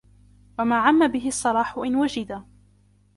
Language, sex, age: Arabic, female, under 19